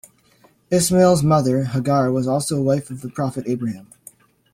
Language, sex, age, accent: English, male, 19-29, United States English